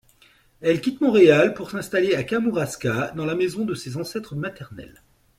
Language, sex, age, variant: French, male, 40-49, Français de métropole